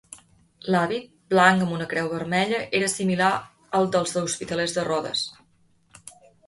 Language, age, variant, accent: Catalan, 40-49, Central, central